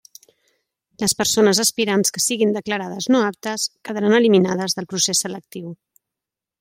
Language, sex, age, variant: Catalan, female, 30-39, Central